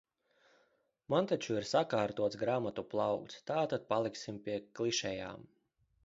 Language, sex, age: Latvian, male, 30-39